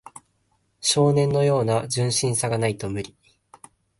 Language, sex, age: Japanese, male, 19-29